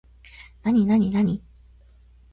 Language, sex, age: Japanese, female, 40-49